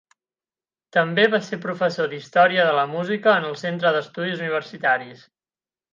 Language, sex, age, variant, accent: Catalan, male, 19-29, Central, central